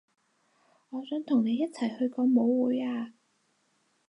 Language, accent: Cantonese, 广州音